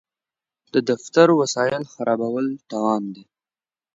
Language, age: Pashto, 19-29